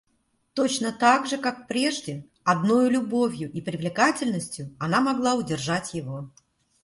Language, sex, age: Russian, female, 40-49